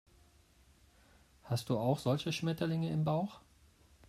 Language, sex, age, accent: German, male, 40-49, Deutschland Deutsch